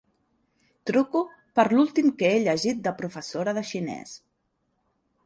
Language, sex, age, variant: Catalan, female, 40-49, Central